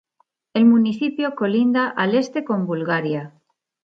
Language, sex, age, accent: Spanish, female, 50-59, España: Centro-Sur peninsular (Madrid, Toledo, Castilla-La Mancha)